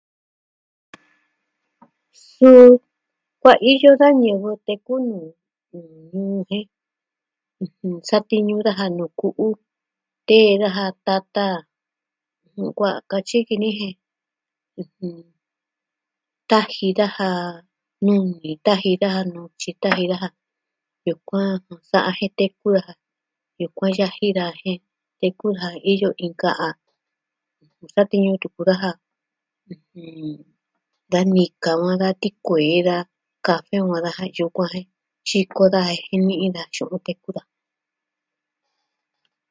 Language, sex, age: Southwestern Tlaxiaco Mixtec, female, 60-69